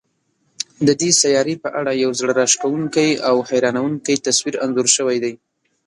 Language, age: Pashto, under 19